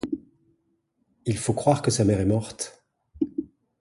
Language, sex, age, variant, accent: French, male, 40-49, Français d'Europe, Français de Belgique